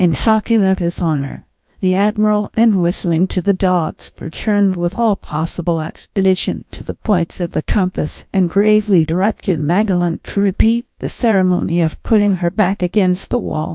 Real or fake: fake